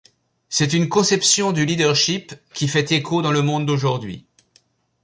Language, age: French, 70-79